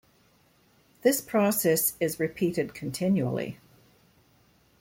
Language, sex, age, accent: English, female, 60-69, Canadian English